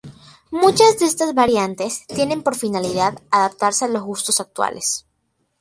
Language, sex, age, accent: Spanish, female, under 19, Andino-Pacífico: Colombia, Perú, Ecuador, oeste de Bolivia y Venezuela andina